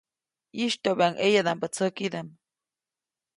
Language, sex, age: Copainalá Zoque, female, 19-29